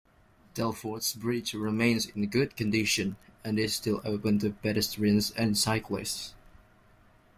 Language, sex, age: English, male, 19-29